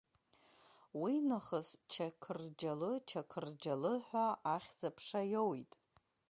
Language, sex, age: Abkhazian, female, 40-49